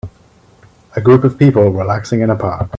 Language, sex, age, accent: English, male, 30-39, Welsh English